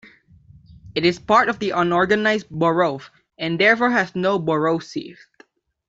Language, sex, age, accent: English, male, under 19, Filipino